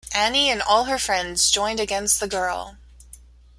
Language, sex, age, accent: English, female, 30-39, United States English